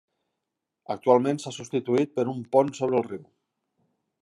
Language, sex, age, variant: Catalan, male, 40-49, Central